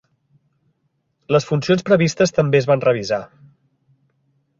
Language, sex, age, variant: Catalan, male, 40-49, Central